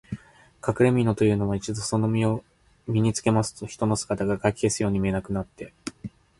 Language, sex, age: Japanese, male, 19-29